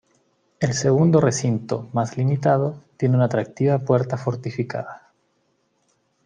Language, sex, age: Spanish, male, 40-49